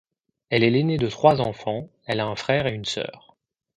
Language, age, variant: French, 19-29, Français de métropole